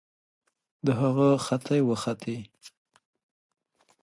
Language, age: Pashto, 19-29